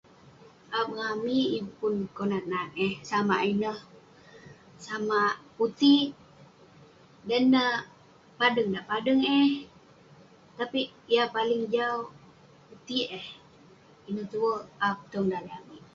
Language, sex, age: Western Penan, female, under 19